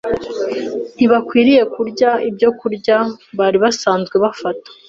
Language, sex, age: Kinyarwanda, female, 19-29